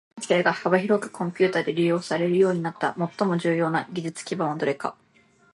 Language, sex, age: Japanese, female, 19-29